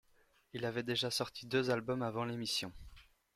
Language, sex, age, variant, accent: French, male, under 19, Français d'Europe, Français de Belgique